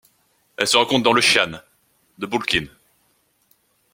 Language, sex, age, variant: French, male, 19-29, Français de métropole